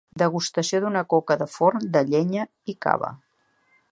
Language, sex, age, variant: Catalan, female, 50-59, Central